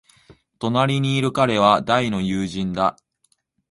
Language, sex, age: Japanese, male, 19-29